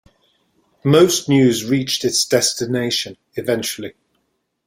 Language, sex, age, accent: English, male, 40-49, England English